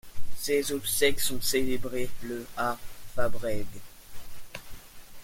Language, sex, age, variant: French, male, 19-29, Français de métropole